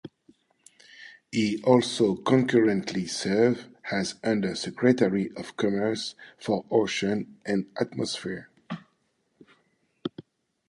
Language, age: English, 50-59